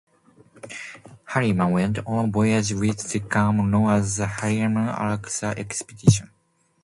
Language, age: English, 19-29